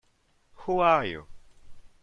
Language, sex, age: English, male, under 19